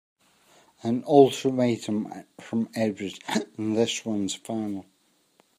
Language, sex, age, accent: English, male, 40-49, England English